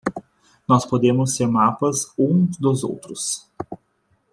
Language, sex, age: Portuguese, male, 19-29